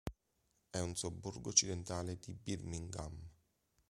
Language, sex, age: Italian, male, 30-39